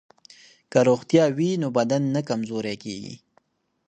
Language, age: Pashto, 19-29